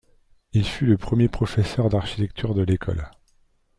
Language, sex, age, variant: French, male, 40-49, Français de métropole